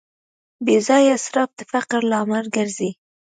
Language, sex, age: Pashto, female, 19-29